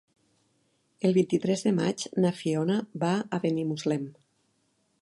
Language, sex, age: Catalan, female, 50-59